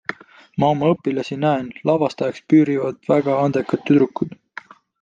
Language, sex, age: Estonian, male, 19-29